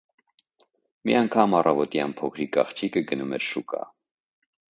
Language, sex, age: Armenian, male, 30-39